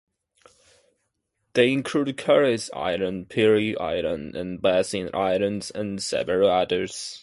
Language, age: English, 19-29